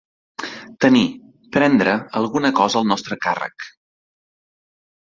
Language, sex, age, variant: Catalan, male, 30-39, Central